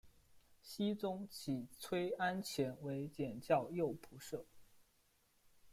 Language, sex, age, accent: Chinese, male, 19-29, 出生地：四川省